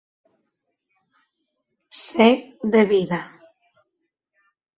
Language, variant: Catalan, Central